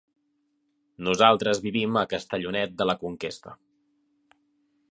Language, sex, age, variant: Catalan, male, 30-39, Central